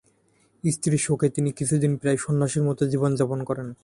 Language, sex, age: Bengali, male, 19-29